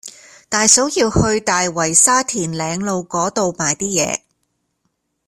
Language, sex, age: Cantonese, female, 40-49